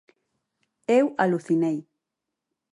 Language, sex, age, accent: Galician, female, 30-39, Oriental (común en zona oriental)